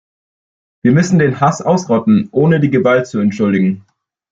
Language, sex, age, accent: German, male, under 19, Deutschland Deutsch